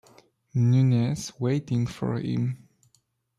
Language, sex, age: English, male, 19-29